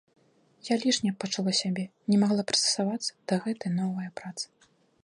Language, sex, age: Belarusian, female, 30-39